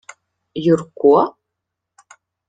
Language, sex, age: Ukrainian, female, 30-39